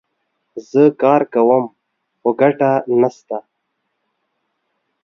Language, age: Pashto, 30-39